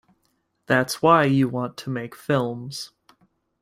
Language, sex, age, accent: English, male, 19-29, United States English